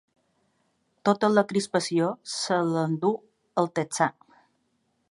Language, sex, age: Catalan, female, 50-59